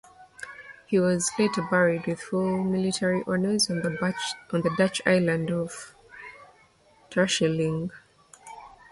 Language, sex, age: English, female, 19-29